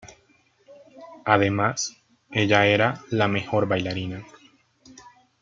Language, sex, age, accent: Spanish, male, 19-29, Andino-Pacífico: Colombia, Perú, Ecuador, oeste de Bolivia y Venezuela andina